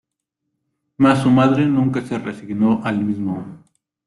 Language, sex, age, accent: Spanish, male, 30-39, México